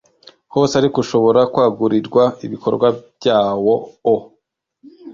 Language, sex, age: Kinyarwanda, male, 19-29